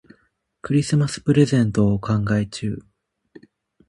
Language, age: Japanese, 19-29